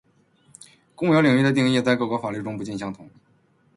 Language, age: Chinese, 30-39